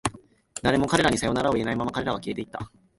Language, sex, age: Japanese, male, 19-29